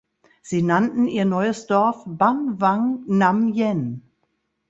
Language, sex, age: German, female, 60-69